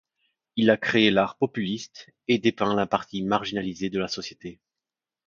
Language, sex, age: French, male, 30-39